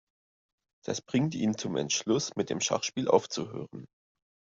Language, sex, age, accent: German, male, 19-29, Deutschland Deutsch